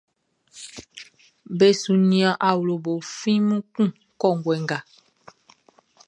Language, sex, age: Baoulé, female, 19-29